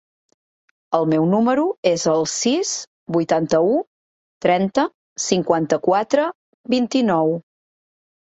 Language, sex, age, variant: Catalan, female, 40-49, Central